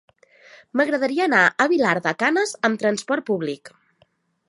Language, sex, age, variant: Catalan, female, 30-39, Central